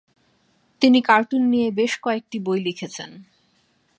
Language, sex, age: Bengali, female, 40-49